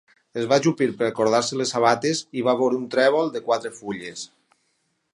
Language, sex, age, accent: Catalan, male, 40-49, valencià